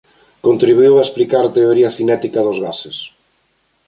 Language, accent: Galician, Normativo (estándar)